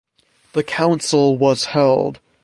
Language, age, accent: English, 19-29, United States English